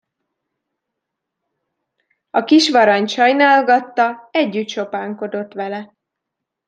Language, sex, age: Hungarian, female, 19-29